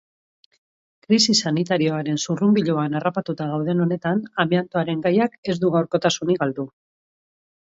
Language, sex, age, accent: Basque, female, 40-49, Mendebalekoa (Araba, Bizkaia, Gipuzkoako mendebaleko herri batzuk)